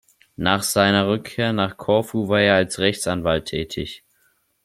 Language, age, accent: German, under 19, Deutschland Deutsch